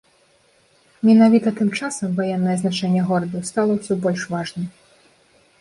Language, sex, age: Belarusian, female, 19-29